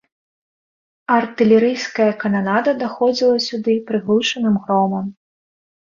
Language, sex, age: Belarusian, female, 19-29